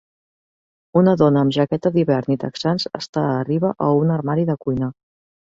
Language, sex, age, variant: Catalan, female, 40-49, Central